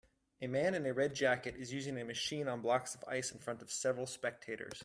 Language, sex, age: English, male, 30-39